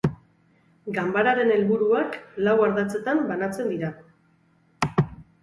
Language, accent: Basque, Erdialdekoa edo Nafarra (Gipuzkoa, Nafarroa)